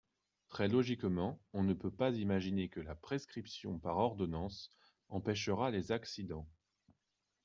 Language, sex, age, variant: French, male, 30-39, Français de métropole